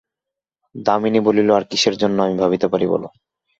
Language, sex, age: Bengali, male, 19-29